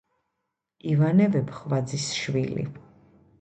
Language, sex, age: Georgian, female, 30-39